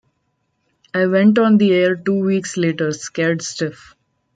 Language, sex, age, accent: English, female, 19-29, India and South Asia (India, Pakistan, Sri Lanka)